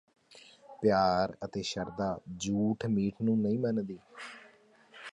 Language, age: Punjabi, 30-39